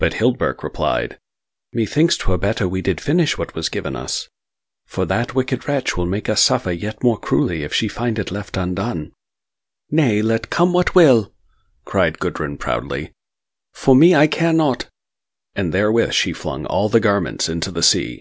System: none